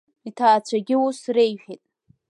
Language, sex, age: Abkhazian, female, under 19